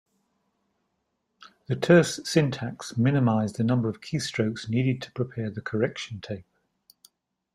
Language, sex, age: English, male, 60-69